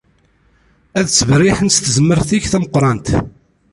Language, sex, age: Kabyle, male, 30-39